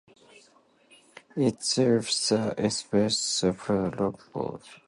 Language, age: English, 19-29